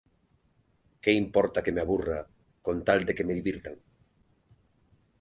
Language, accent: Galician, Normativo (estándar)